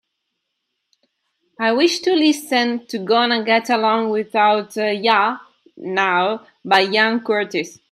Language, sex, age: English, female, 30-39